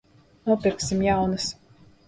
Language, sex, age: Latvian, female, 30-39